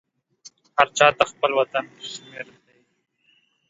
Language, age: Pashto, 19-29